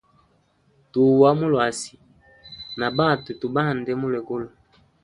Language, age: Hemba, 19-29